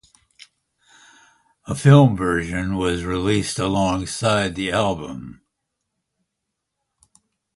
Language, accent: English, United States English